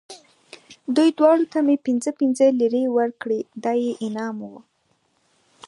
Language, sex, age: Pashto, female, 19-29